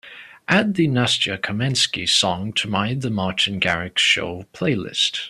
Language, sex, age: English, male, 19-29